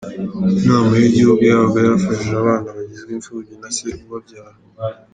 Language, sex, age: Kinyarwanda, male, under 19